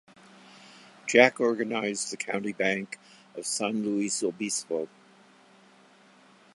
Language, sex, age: English, male, 70-79